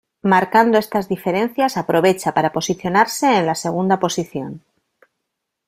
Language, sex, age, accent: Spanish, female, 40-49, España: Norte peninsular (Asturias, Castilla y León, Cantabria, País Vasco, Navarra, Aragón, La Rioja, Guadalajara, Cuenca)